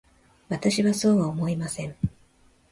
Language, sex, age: Japanese, female, 30-39